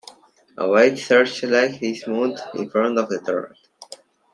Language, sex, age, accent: English, male, under 19, United States English